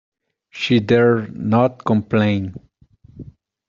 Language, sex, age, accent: English, male, 30-39, United States English